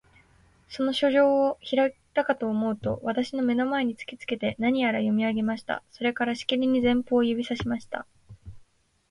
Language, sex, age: Japanese, female, 19-29